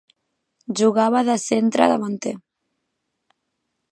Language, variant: Catalan, Central